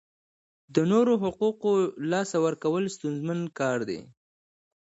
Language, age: Pashto, 19-29